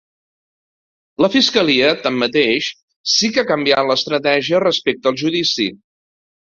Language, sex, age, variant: Catalan, male, 50-59, Central